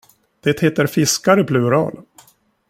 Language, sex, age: Swedish, male, 40-49